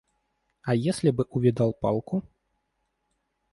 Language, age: Russian, 19-29